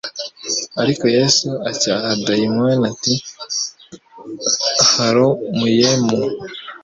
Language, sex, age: Kinyarwanda, female, 30-39